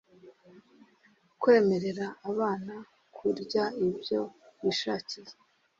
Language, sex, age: Kinyarwanda, female, 30-39